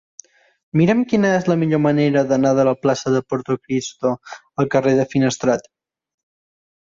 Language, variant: Catalan, Central